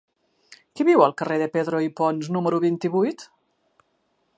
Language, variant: Catalan, Central